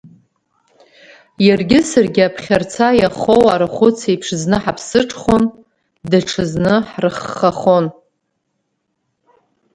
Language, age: Abkhazian, 30-39